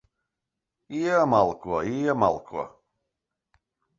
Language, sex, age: Latvian, male, 30-39